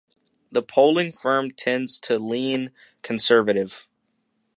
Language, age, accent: English, under 19, United States English